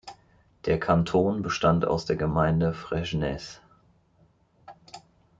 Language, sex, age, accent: German, male, 40-49, Deutschland Deutsch